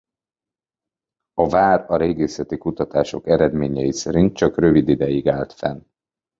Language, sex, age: Hungarian, male, 40-49